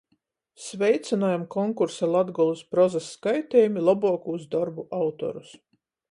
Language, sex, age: Latgalian, female, 40-49